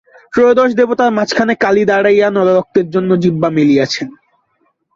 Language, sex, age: Bengali, male, 19-29